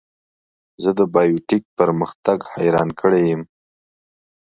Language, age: Pashto, 30-39